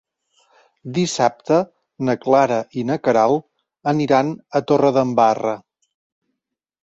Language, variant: Catalan, Central